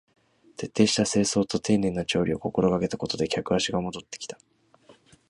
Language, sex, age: Japanese, male, 19-29